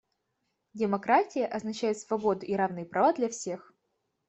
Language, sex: Russian, female